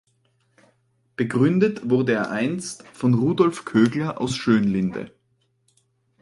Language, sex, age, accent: German, male, 19-29, Österreichisches Deutsch